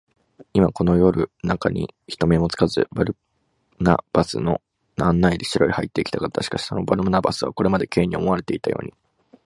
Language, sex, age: Japanese, male, 19-29